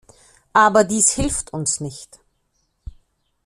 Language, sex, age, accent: German, female, 50-59, Österreichisches Deutsch